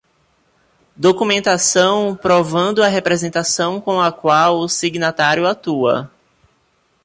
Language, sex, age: Portuguese, male, 30-39